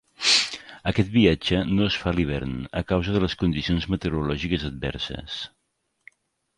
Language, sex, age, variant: Catalan, male, 50-59, Central